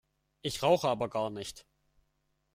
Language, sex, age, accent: German, male, 19-29, Deutschland Deutsch